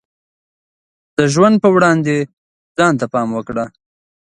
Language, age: Pashto, 30-39